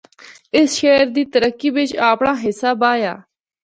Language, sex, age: Northern Hindko, female, 19-29